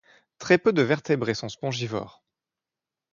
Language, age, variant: French, 19-29, Français de métropole